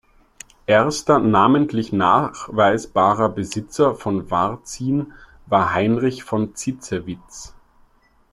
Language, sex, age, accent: German, male, 30-39, Österreichisches Deutsch